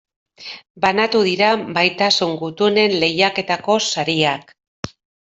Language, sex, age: Basque, female, 40-49